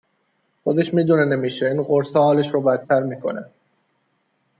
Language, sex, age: Persian, male, 19-29